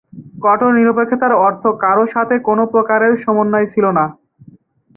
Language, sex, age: Bengali, male, 19-29